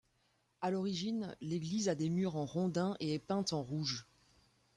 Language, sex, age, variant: French, female, 19-29, Français de métropole